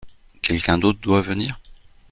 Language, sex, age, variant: French, male, 40-49, Français de métropole